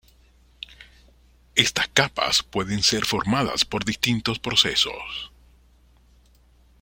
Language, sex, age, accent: Spanish, male, 50-59, Caribe: Cuba, Venezuela, Puerto Rico, República Dominicana, Panamá, Colombia caribeña, México caribeño, Costa del golfo de México